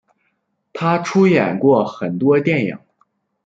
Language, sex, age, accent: Chinese, male, under 19, 出生地：黑龙江省